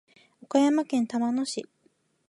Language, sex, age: Japanese, female, 19-29